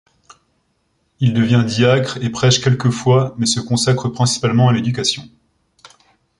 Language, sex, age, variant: French, male, 19-29, Français de métropole